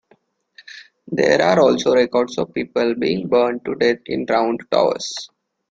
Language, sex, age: English, male, 30-39